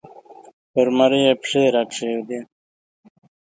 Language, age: Pashto, 19-29